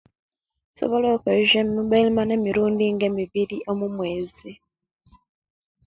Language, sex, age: Kenyi, female, 19-29